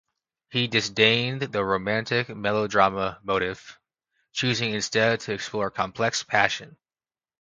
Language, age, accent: English, 19-29, United States English